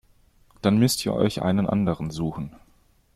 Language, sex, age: German, male, 19-29